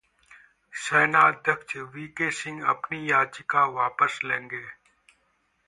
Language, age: Hindi, 40-49